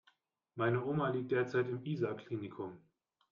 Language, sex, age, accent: German, male, 19-29, Deutschland Deutsch